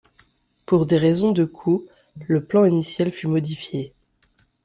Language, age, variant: French, 19-29, Français de métropole